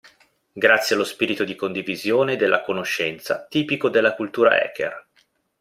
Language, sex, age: Italian, male, 30-39